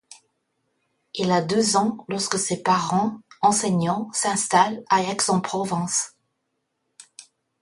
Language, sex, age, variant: French, female, 50-59, Français de métropole